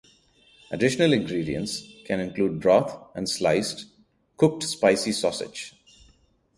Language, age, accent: English, 30-39, India and South Asia (India, Pakistan, Sri Lanka)